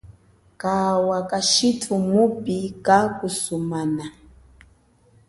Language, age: Chokwe, 40-49